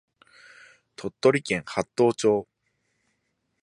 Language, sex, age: Japanese, male, 19-29